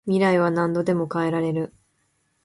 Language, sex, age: Japanese, female, 19-29